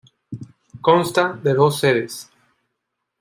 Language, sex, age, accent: Spanish, male, 30-39, Caribe: Cuba, Venezuela, Puerto Rico, República Dominicana, Panamá, Colombia caribeña, México caribeño, Costa del golfo de México